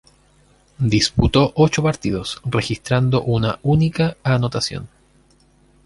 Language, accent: Spanish, Chileno: Chile, Cuyo